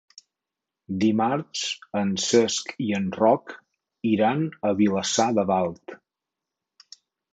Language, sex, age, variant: Catalan, male, 50-59, Balear